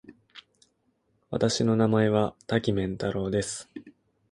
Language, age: Japanese, 19-29